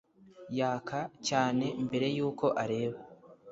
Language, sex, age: Kinyarwanda, male, under 19